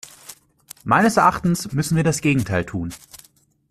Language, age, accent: German, 19-29, Deutschland Deutsch